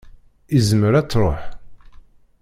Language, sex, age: Kabyle, male, 50-59